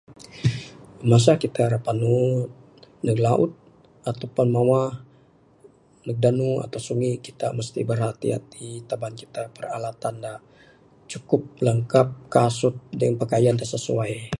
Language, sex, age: Bukar-Sadung Bidayuh, male, 60-69